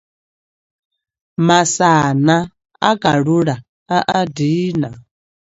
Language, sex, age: Venda, female, 40-49